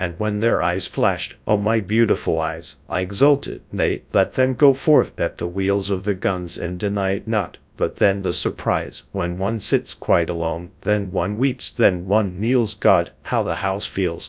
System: TTS, GradTTS